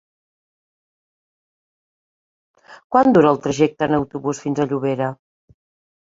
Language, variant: Catalan, Central